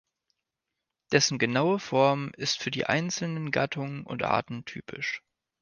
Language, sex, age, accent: German, male, 19-29, Deutschland Deutsch